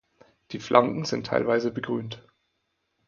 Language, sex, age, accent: German, male, 19-29, Deutschland Deutsch; Österreichisches Deutsch